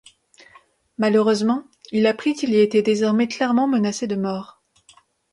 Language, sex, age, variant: French, female, 19-29, Français de métropole